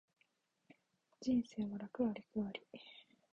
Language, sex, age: Japanese, female, 19-29